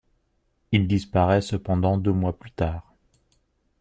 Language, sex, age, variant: French, male, 40-49, Français de métropole